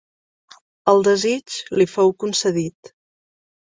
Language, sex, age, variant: Catalan, female, 50-59, Central